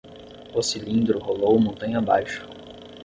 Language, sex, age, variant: Portuguese, male, 19-29, Portuguese (Brasil)